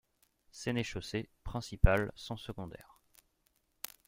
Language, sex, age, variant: French, male, 19-29, Français de métropole